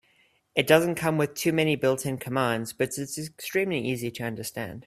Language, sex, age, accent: English, male, 19-29, Southern African (South Africa, Zimbabwe, Namibia)